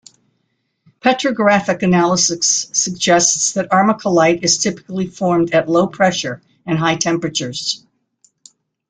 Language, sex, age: English, female, 80-89